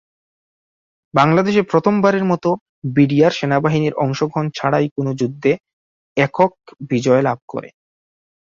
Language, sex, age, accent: Bengali, male, 19-29, fluent